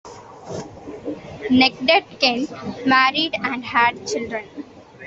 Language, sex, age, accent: English, female, under 19, India and South Asia (India, Pakistan, Sri Lanka)